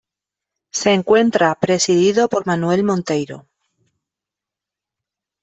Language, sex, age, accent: Spanish, female, 50-59, España: Centro-Sur peninsular (Madrid, Toledo, Castilla-La Mancha)